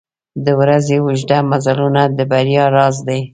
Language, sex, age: Pashto, female, 50-59